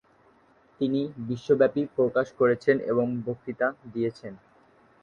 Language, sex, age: Bengali, male, under 19